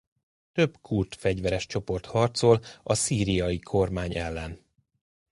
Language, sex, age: Hungarian, male, 40-49